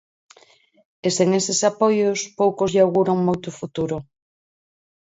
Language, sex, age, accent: Galician, female, 50-59, Normativo (estándar)